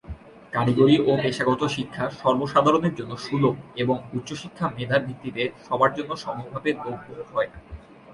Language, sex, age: Bengali, male, 19-29